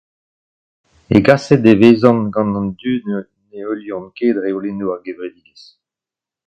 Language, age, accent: Breton, 70-79, Leoneg